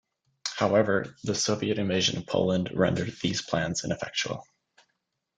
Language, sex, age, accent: English, male, 19-29, United States English